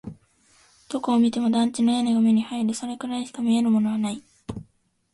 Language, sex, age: Japanese, female, 19-29